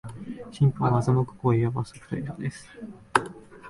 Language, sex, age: Japanese, male, 19-29